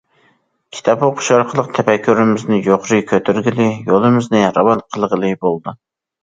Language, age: Uyghur, under 19